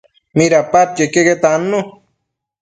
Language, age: Matsés, under 19